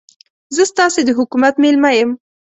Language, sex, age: Pashto, female, 19-29